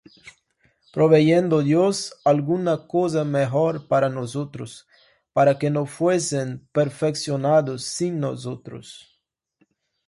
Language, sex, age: Spanish, male, 19-29